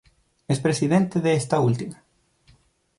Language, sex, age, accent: Spanish, male, 30-39, Chileno: Chile, Cuyo